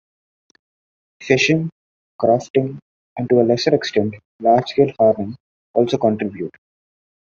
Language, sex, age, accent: English, male, 19-29, India and South Asia (India, Pakistan, Sri Lanka)